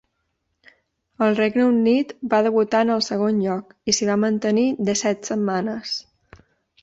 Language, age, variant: Catalan, 30-39, Balear